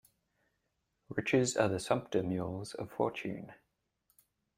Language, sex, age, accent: English, male, 40-49, Australian English